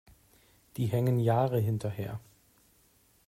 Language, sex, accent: German, male, Deutschland Deutsch